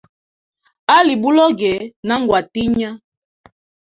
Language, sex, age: Hemba, female, 19-29